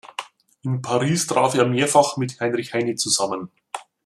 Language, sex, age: German, male, 40-49